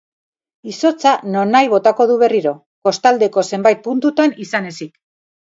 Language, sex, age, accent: Basque, female, 50-59, Mendebalekoa (Araba, Bizkaia, Gipuzkoako mendebaleko herri batzuk)